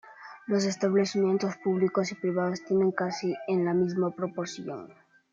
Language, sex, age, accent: Spanish, male, under 19, España: Norte peninsular (Asturias, Castilla y León, Cantabria, País Vasco, Navarra, Aragón, La Rioja, Guadalajara, Cuenca)